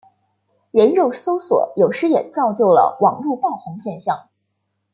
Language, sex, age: Chinese, female, 19-29